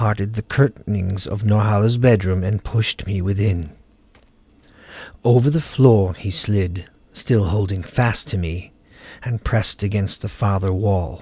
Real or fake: real